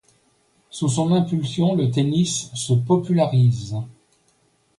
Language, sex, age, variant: French, male, 60-69, Français de métropole